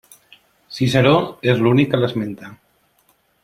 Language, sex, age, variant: Catalan, male, 40-49, Central